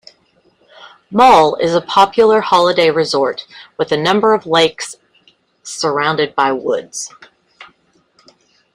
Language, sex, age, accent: English, female, 40-49, United States English